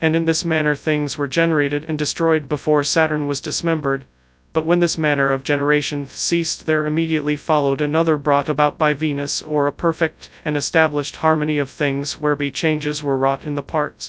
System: TTS, FastPitch